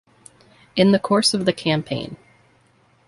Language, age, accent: English, 19-29, United States English